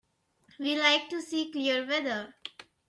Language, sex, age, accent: English, female, under 19, India and South Asia (India, Pakistan, Sri Lanka)